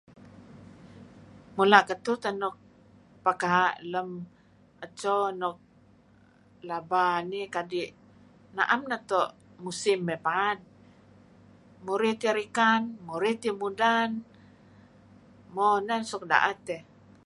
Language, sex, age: Kelabit, female, 60-69